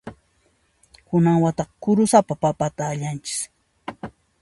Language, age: Puno Quechua, 50-59